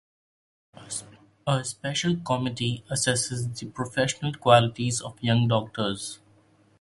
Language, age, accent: English, 19-29, India and South Asia (India, Pakistan, Sri Lanka)